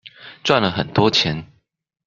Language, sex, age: Chinese, male, 19-29